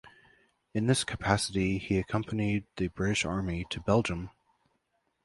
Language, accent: English, United States English